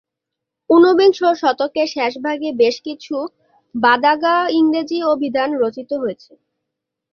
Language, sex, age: Bengali, female, 19-29